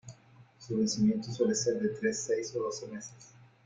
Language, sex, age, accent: Spanish, male, 40-49, España: Norte peninsular (Asturias, Castilla y León, Cantabria, País Vasco, Navarra, Aragón, La Rioja, Guadalajara, Cuenca)